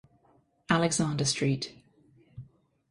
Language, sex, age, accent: English, female, 30-39, England English